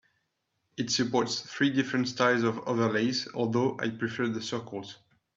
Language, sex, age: English, male, 19-29